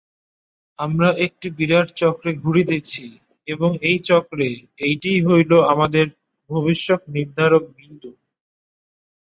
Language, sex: Bengali, male